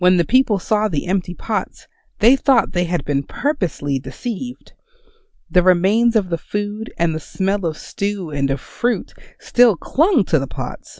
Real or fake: real